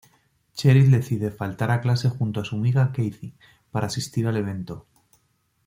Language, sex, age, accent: Spanish, male, 40-49, España: Norte peninsular (Asturias, Castilla y León, Cantabria, País Vasco, Navarra, Aragón, La Rioja, Guadalajara, Cuenca)